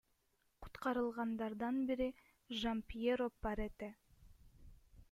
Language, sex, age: Kyrgyz, female, 19-29